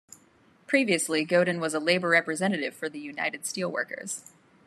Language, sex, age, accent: English, female, 19-29, United States English